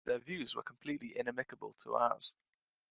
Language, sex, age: English, male, 19-29